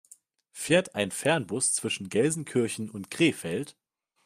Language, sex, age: German, male, 19-29